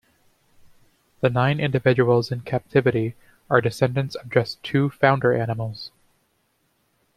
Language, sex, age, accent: English, male, 19-29, Canadian English